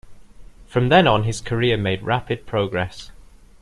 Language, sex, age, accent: English, male, 19-29, England English